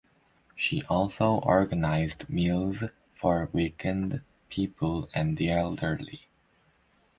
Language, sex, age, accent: English, male, under 19, United States English